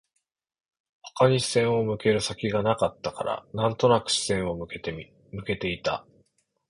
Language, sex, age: Japanese, male, 40-49